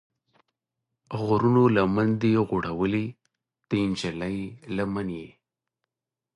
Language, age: Pashto, 19-29